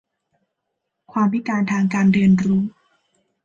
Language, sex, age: Thai, female, 19-29